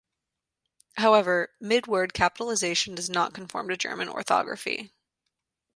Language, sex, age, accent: English, female, 19-29, United States English